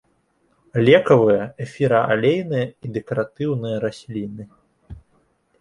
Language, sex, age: Belarusian, male, 19-29